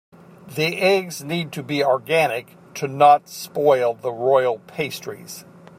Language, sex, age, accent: English, male, 60-69, United States English